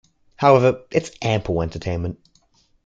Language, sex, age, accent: English, male, under 19, Australian English